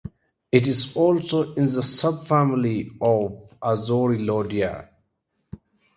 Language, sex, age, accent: English, male, 30-39, United States English